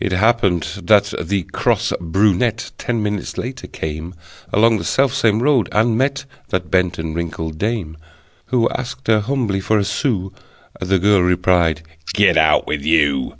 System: none